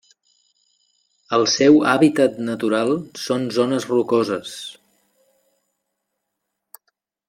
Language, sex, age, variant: Catalan, male, 50-59, Central